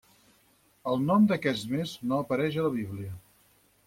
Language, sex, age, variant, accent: Catalan, male, 50-59, Central, central